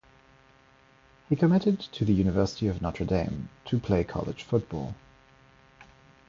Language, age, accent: English, 30-39, England English